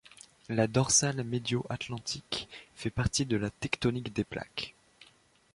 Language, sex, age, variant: French, male, 19-29, Français de métropole